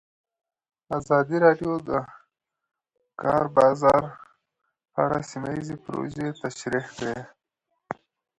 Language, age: Pashto, 19-29